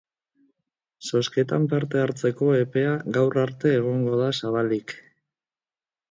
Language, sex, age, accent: Basque, female, 50-59, Mendebalekoa (Araba, Bizkaia, Gipuzkoako mendebaleko herri batzuk)